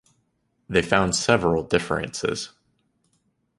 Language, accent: English, United States English